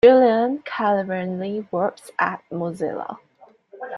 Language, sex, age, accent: English, female, 19-29, Singaporean English